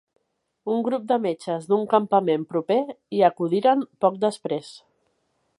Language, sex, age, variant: Catalan, female, 40-49, Central